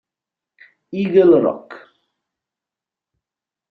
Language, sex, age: Italian, male, 30-39